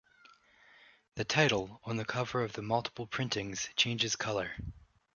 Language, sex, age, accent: English, male, 19-29, United States English